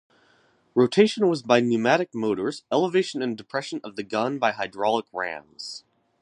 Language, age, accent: English, under 19, United States English